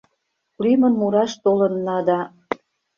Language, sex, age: Mari, female, 50-59